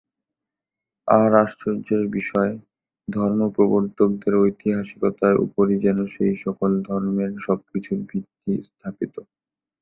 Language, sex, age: Bengali, male, 19-29